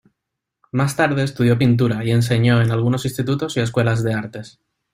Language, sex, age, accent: Spanish, male, 30-39, España: Sur peninsular (Andalucia, Extremadura, Murcia)